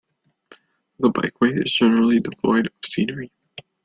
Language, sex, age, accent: English, male, 19-29, United States English